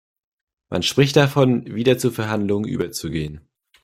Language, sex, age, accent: German, male, 19-29, Deutschland Deutsch